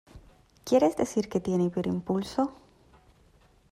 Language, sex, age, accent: Spanish, female, 30-39, Andino-Pacífico: Colombia, Perú, Ecuador, oeste de Bolivia y Venezuela andina